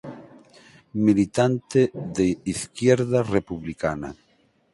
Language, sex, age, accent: Galician, male, 50-59, Normativo (estándar)